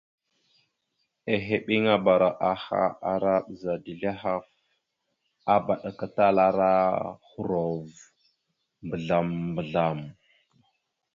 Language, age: Mada (Cameroon), 19-29